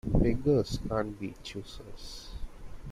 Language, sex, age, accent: English, male, 30-39, India and South Asia (India, Pakistan, Sri Lanka)